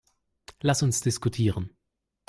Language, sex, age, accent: German, male, 19-29, Deutschland Deutsch